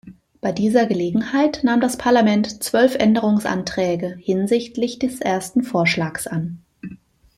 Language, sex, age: German, female, 40-49